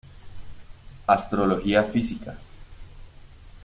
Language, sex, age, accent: Spanish, male, 19-29, Andino-Pacífico: Colombia, Perú, Ecuador, oeste de Bolivia y Venezuela andina